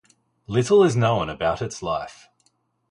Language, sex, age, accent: English, male, 40-49, Australian English